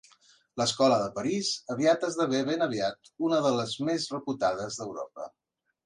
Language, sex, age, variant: Catalan, male, 30-39, Central